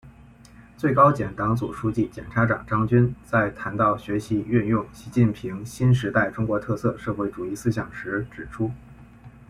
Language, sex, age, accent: Chinese, male, 19-29, 出生地：河北省